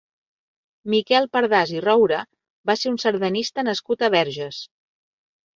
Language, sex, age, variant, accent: Catalan, female, 40-49, Central, central